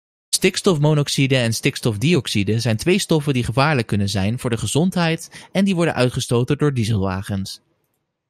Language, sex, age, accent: Dutch, male, 19-29, Nederlands Nederlands